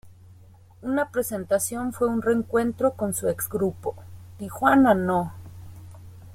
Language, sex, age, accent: Spanish, female, 30-39, México